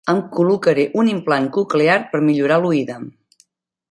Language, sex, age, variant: Catalan, female, 50-59, Central